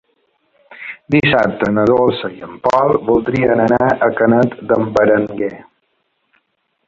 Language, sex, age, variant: Catalan, male, 50-59, Balear